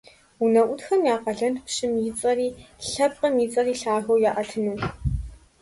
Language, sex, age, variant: Kabardian, female, under 19, Адыгэбзэ (Къэбэрдей, Кирил, псоми зэдай)